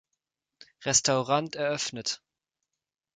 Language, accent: German, Deutschland Deutsch